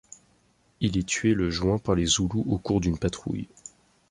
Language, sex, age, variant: French, male, under 19, Français de métropole